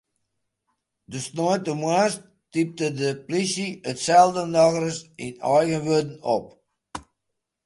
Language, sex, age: Western Frisian, male, 60-69